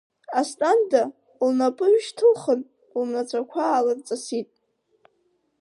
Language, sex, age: Abkhazian, female, under 19